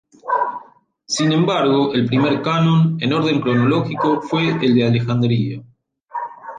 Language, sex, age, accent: Spanish, male, 50-59, Rioplatense: Argentina, Uruguay, este de Bolivia, Paraguay